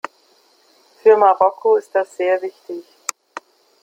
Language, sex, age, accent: German, female, 50-59, Deutschland Deutsch